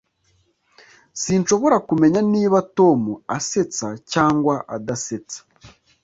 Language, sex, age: Kinyarwanda, male, 50-59